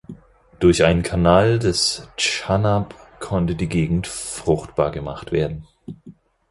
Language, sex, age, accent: German, male, 30-39, Deutschland Deutsch